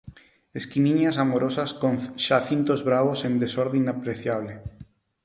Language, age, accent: Galician, 30-39, Neofalante